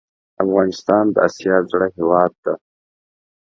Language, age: Pashto, 19-29